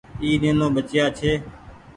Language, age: Goaria, 19-29